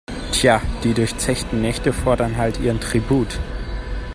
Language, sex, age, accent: German, male, 30-39, Deutschland Deutsch